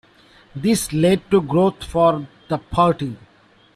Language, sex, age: English, male, 40-49